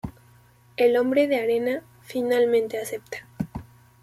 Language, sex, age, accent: Spanish, female, 19-29, México